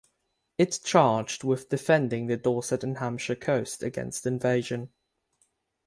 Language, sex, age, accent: English, male, 19-29, United States English; England English